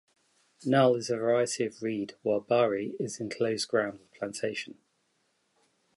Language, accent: English, England English